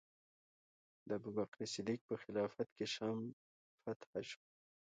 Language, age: Pashto, 19-29